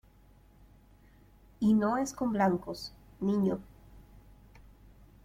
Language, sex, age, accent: Spanish, female, 19-29, Andino-Pacífico: Colombia, Perú, Ecuador, oeste de Bolivia y Venezuela andina